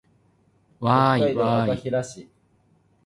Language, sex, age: Japanese, male, under 19